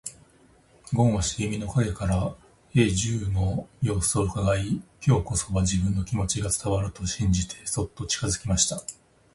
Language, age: Japanese, 30-39